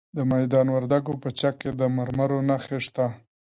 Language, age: Pashto, 19-29